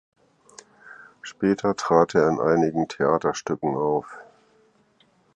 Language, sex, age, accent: German, male, 50-59, Deutschland Deutsch